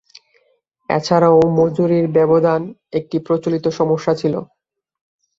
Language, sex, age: Bengali, male, under 19